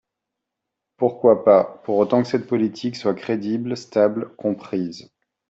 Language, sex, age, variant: French, male, 40-49, Français de métropole